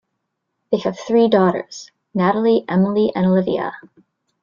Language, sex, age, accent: English, female, 30-39, United States English